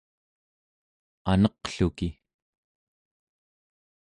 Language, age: Central Yupik, 30-39